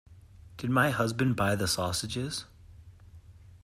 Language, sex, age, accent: English, male, 30-39, United States English